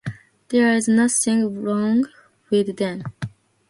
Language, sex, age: English, female, 19-29